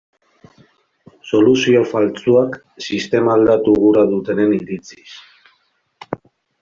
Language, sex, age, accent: Basque, male, 40-49, Mendebalekoa (Araba, Bizkaia, Gipuzkoako mendebaleko herri batzuk)